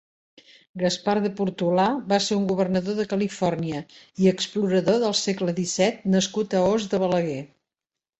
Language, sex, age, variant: Catalan, female, 70-79, Central